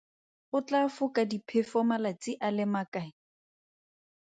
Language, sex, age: Tswana, female, 30-39